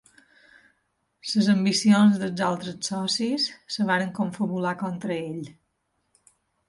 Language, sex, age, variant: Catalan, female, 40-49, Balear